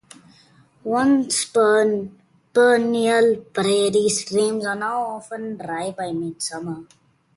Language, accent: English, India and South Asia (India, Pakistan, Sri Lanka)